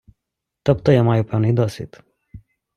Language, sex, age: Ukrainian, male, 30-39